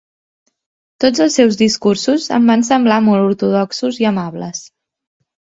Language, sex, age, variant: Catalan, female, 19-29, Central